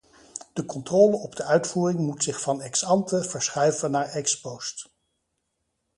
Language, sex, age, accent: Dutch, male, 50-59, Nederlands Nederlands